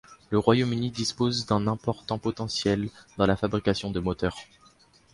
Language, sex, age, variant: French, male, under 19, Français de métropole